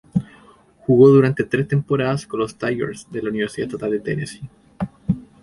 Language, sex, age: Spanish, male, 30-39